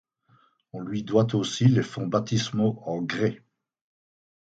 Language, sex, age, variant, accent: French, male, 60-69, Français d'Europe, Français de Belgique